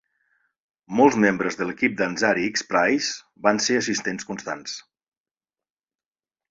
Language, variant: Catalan, Central